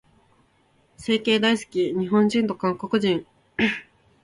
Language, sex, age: Japanese, female, 19-29